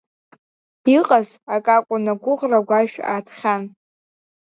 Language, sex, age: Abkhazian, female, 40-49